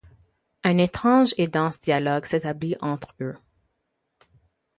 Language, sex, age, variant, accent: French, female, 19-29, Français d'Amérique du Nord, Français du Canada